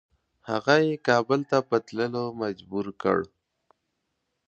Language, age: Pashto, 19-29